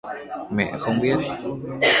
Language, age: Vietnamese, 19-29